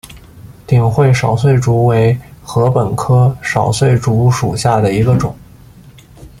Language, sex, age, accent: Chinese, male, 19-29, 出生地：北京市